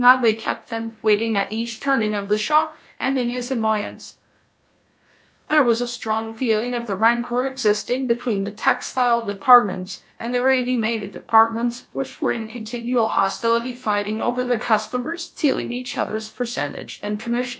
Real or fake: fake